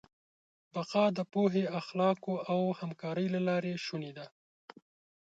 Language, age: Pashto, 19-29